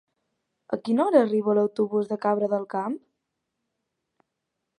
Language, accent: Catalan, balear; valencià; menorquí